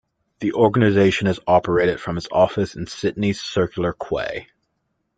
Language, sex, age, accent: English, male, 19-29, United States English